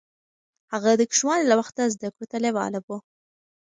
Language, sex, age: Pashto, female, 19-29